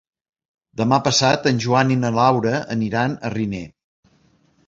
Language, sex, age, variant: Catalan, male, 50-59, Central